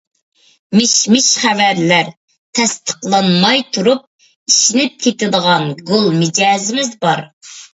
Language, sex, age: Uyghur, female, 19-29